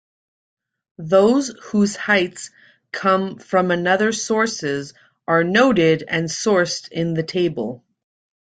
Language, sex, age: English, female, 30-39